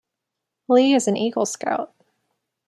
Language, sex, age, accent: English, female, 19-29, United States English